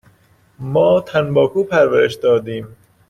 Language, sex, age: Persian, male, 30-39